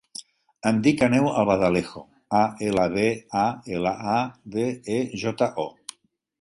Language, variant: Catalan, Central